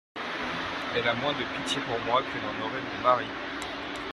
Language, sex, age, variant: French, male, 19-29, Français de métropole